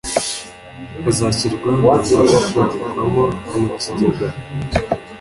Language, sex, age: Kinyarwanda, male, under 19